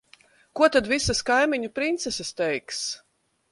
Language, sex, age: Latvian, female, 40-49